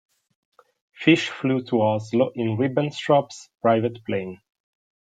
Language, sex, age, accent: English, male, 19-29, England English